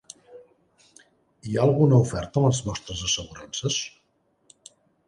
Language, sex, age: Catalan, male, 50-59